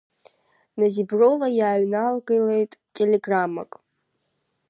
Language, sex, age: Abkhazian, female, 30-39